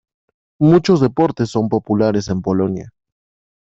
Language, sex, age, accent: Spanish, male, 19-29, Andino-Pacífico: Colombia, Perú, Ecuador, oeste de Bolivia y Venezuela andina